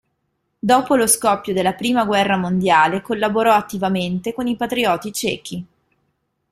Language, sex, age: Italian, female, 30-39